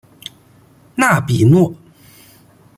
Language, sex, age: Chinese, male, 19-29